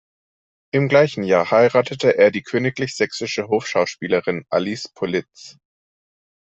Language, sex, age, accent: German, male, 30-39, Deutschland Deutsch